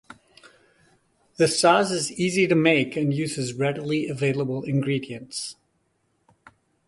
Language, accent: English, United States English